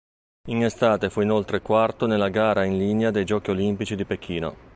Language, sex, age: Italian, male, 50-59